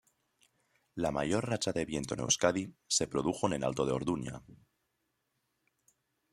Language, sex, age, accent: Spanish, male, 19-29, España: Norte peninsular (Asturias, Castilla y León, Cantabria, País Vasco, Navarra, Aragón, La Rioja, Guadalajara, Cuenca)